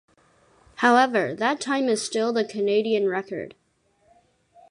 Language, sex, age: English, male, under 19